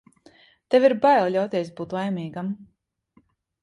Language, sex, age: Latvian, female, 30-39